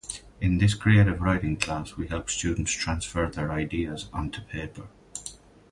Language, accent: English, Irish English